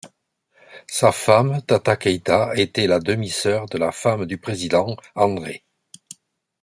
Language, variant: French, Français de métropole